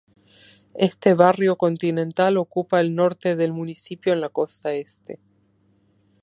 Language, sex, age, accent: Spanish, female, 50-59, Rioplatense: Argentina, Uruguay, este de Bolivia, Paraguay